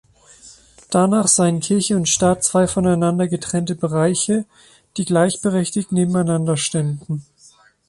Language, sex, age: German, male, 30-39